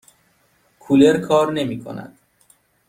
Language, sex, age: Persian, male, 19-29